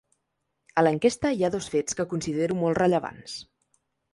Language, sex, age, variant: Catalan, female, 19-29, Central